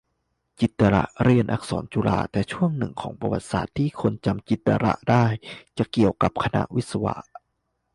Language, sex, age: Thai, male, 19-29